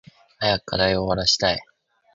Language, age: Japanese, 19-29